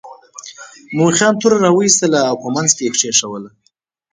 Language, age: Pashto, 19-29